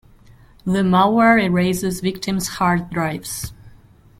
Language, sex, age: English, female, 40-49